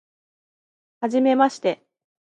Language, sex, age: Japanese, female, 30-39